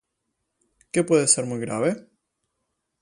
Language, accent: Spanish, Rioplatense: Argentina, Uruguay, este de Bolivia, Paraguay